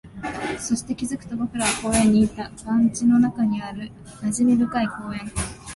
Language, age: Japanese, 19-29